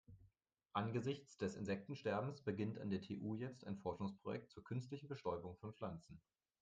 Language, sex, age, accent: German, male, 19-29, Deutschland Deutsch